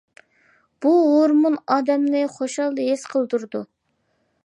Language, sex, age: Uyghur, female, 19-29